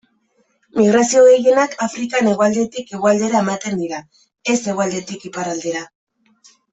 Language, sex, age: Basque, female, 30-39